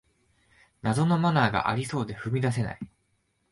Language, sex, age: Japanese, male, 19-29